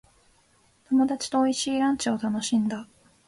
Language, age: Japanese, 19-29